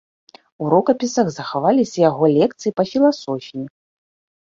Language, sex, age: Belarusian, female, 30-39